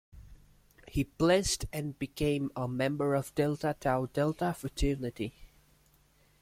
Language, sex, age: English, male, 19-29